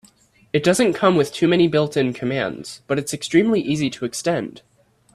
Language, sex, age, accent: English, female, under 19, United States English